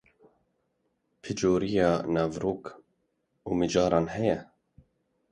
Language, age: Kurdish, 30-39